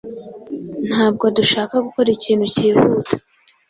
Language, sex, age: Kinyarwanda, female, 19-29